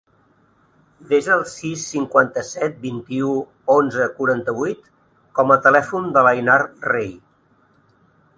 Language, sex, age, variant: Catalan, male, 50-59, Central